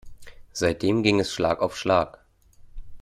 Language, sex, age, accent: German, male, 30-39, Deutschland Deutsch